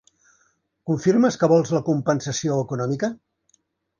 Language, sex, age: Catalan, male, 70-79